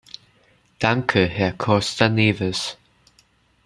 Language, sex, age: German, male, under 19